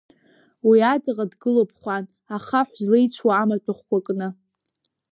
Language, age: Abkhazian, under 19